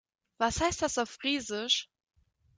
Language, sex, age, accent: German, female, 19-29, Deutschland Deutsch